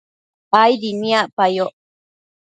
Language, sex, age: Matsés, female, 30-39